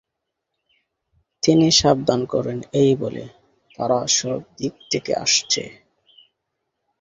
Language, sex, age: Bengali, male, 19-29